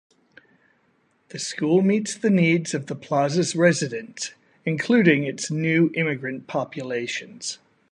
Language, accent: English, United States English; Australian English